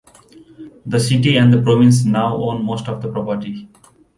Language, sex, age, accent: English, male, 19-29, India and South Asia (India, Pakistan, Sri Lanka)